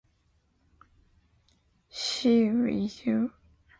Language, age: Chinese, 19-29